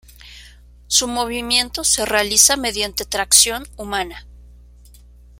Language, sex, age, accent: Spanish, female, 30-39, México